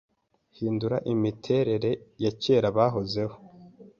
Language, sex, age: Kinyarwanda, male, 19-29